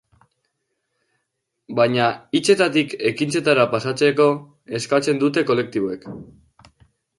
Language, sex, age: Basque, male, under 19